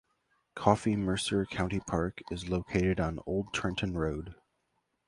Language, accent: English, United States English